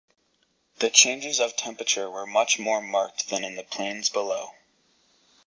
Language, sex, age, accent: English, male, under 19, United States English